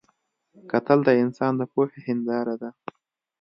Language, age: Pashto, 19-29